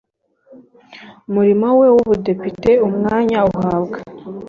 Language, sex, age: Kinyarwanda, female, 19-29